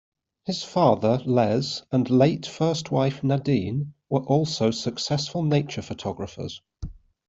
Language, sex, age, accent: English, male, 30-39, England English